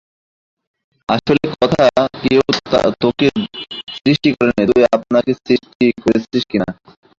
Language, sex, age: Bengali, male, 19-29